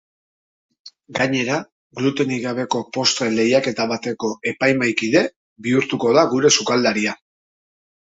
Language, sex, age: Basque, male, 40-49